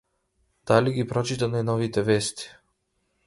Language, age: Macedonian, 19-29